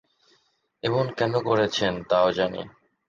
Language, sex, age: Bengali, male, 19-29